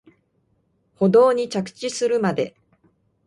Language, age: Japanese, 40-49